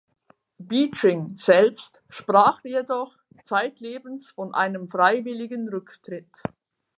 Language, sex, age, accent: German, female, 30-39, Schweizerdeutsch